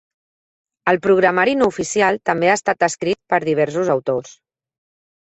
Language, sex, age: Catalan, female, 40-49